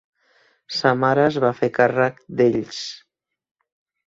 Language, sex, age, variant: Catalan, female, 50-59, Central